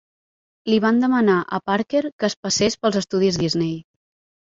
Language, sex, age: Catalan, female, 19-29